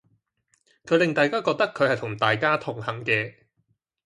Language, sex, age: Cantonese, male, 30-39